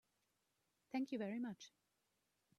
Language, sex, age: English, female, 30-39